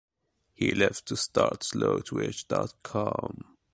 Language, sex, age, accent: English, male, under 19, United States English